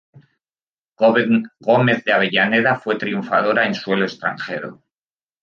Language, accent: Spanish, España: Norte peninsular (Asturias, Castilla y León, Cantabria, País Vasco, Navarra, Aragón, La Rioja, Guadalajara, Cuenca)